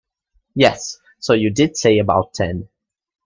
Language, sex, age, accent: English, male, under 19, United States English